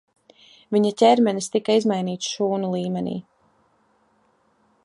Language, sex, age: Latvian, female, 19-29